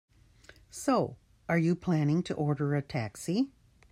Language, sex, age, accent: English, female, 60-69, United States English